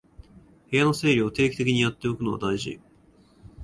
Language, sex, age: Japanese, male, 19-29